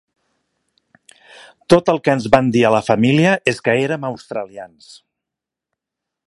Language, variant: Catalan, Central